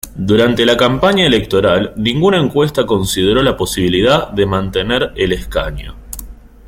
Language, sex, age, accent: Spanish, male, 19-29, Rioplatense: Argentina, Uruguay, este de Bolivia, Paraguay